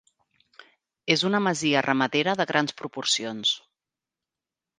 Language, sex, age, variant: Catalan, female, 40-49, Central